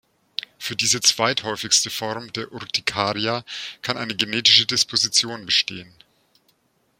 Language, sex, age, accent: German, male, 40-49, Deutschland Deutsch